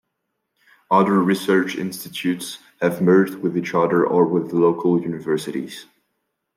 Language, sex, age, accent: English, male, 19-29, United States English